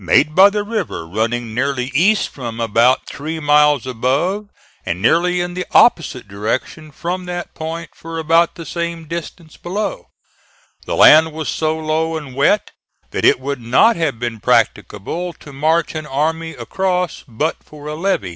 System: none